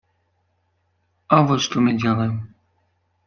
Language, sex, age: Russian, male, 19-29